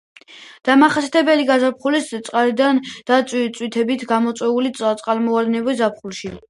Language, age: Georgian, under 19